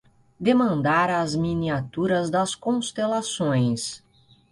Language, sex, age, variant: Portuguese, female, 40-49, Portuguese (Brasil)